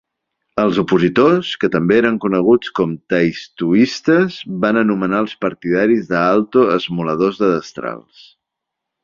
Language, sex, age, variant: Catalan, male, 40-49, Central